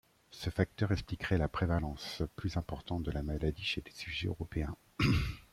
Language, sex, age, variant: French, male, 50-59, Français de métropole